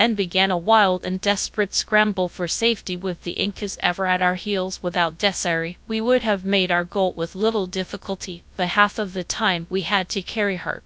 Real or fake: fake